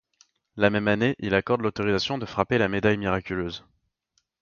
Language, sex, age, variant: French, male, 19-29, Français de métropole